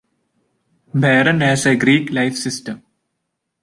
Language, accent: English, India and South Asia (India, Pakistan, Sri Lanka)